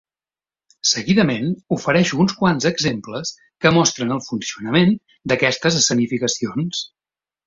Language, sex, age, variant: Catalan, male, 30-39, Central